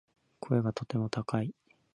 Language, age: Japanese, 19-29